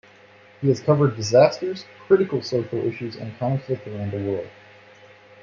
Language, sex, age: English, male, 19-29